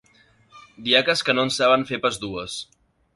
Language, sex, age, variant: Catalan, male, 19-29, Central